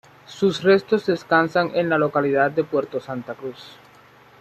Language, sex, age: Spanish, male, 19-29